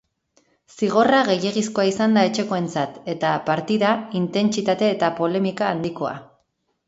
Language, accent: Basque, Erdialdekoa edo Nafarra (Gipuzkoa, Nafarroa)